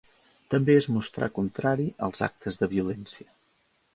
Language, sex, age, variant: Catalan, male, 50-59, Central